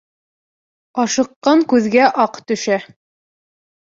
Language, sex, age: Bashkir, female, 19-29